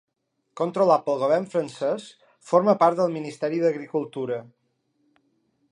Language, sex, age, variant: Catalan, male, 40-49, Balear